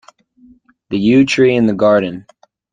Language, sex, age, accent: English, male, 19-29, United States English